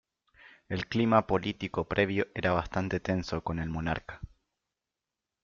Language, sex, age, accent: Spanish, male, 19-29, Rioplatense: Argentina, Uruguay, este de Bolivia, Paraguay